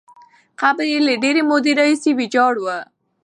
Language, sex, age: Pashto, female, under 19